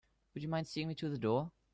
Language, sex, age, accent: English, male, under 19, England English